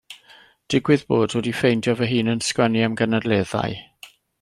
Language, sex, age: Welsh, male, 50-59